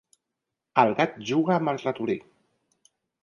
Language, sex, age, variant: Catalan, female, 30-39, Central